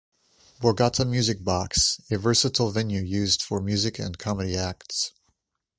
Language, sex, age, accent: English, male, 30-39, United States English